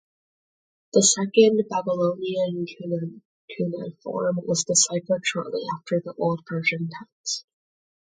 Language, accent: English, Canadian English